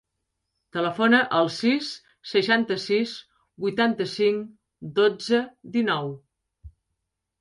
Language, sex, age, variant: Catalan, female, 40-49, Septentrional